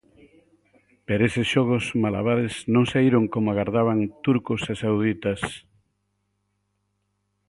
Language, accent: Galician, Normativo (estándar)